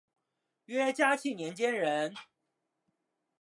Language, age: Chinese, 19-29